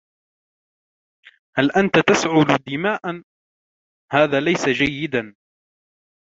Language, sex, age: Arabic, male, 19-29